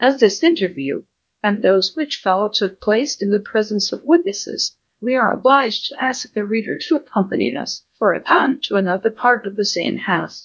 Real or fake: fake